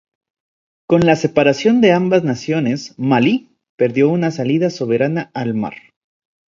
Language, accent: Spanish, México